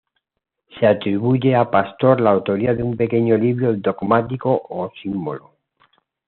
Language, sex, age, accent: Spanish, male, 50-59, España: Centro-Sur peninsular (Madrid, Toledo, Castilla-La Mancha)